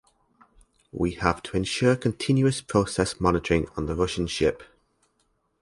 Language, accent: English, England English